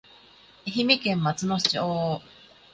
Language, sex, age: Japanese, female, 40-49